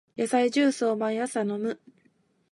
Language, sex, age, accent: Japanese, female, 19-29, 関西弁